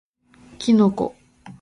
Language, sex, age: English, female, 19-29